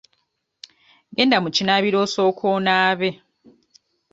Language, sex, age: Ganda, female, 30-39